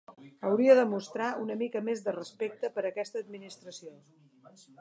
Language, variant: Catalan, Central